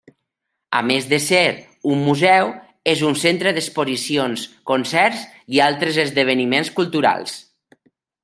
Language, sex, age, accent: Catalan, male, 30-39, valencià